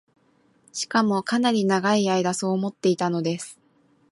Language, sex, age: Japanese, female, 19-29